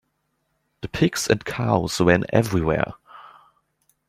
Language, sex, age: English, male, under 19